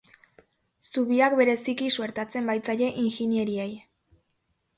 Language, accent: Basque, Erdialdekoa edo Nafarra (Gipuzkoa, Nafarroa)